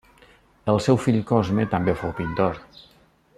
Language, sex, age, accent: Catalan, male, 40-49, valencià